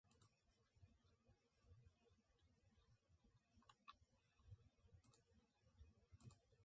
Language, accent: English, United States English